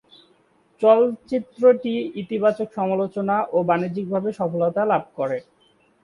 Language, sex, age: Bengali, male, 19-29